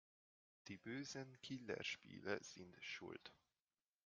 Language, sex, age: German, male, 30-39